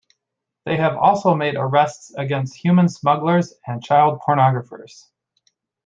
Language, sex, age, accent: English, male, 19-29, United States English